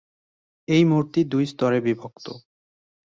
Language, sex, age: Bengali, male, 19-29